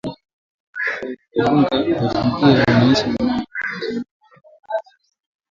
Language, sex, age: Swahili, male, 19-29